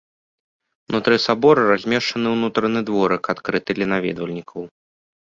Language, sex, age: Belarusian, male, under 19